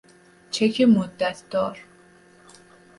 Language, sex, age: Persian, female, 19-29